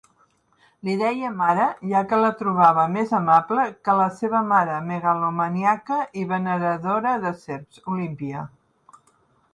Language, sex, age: Catalan, female, 60-69